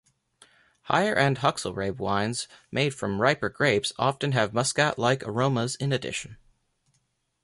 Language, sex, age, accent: English, male, 19-29, United States English